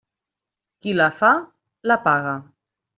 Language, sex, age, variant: Catalan, female, 30-39, Central